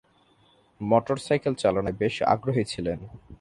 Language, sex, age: Bengali, male, 19-29